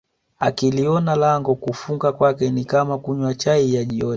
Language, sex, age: Swahili, male, 19-29